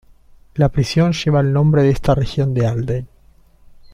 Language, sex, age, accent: Spanish, male, 19-29, Rioplatense: Argentina, Uruguay, este de Bolivia, Paraguay